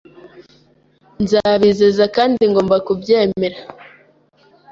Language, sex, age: Kinyarwanda, female, 19-29